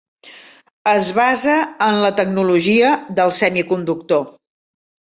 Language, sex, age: Catalan, female, 50-59